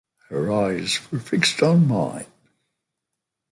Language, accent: English, United States English